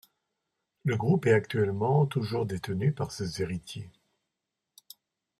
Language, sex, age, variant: French, male, 60-69, Français de métropole